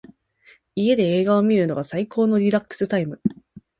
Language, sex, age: Japanese, female, 19-29